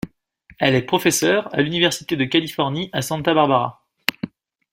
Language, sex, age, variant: French, male, 30-39, Français de métropole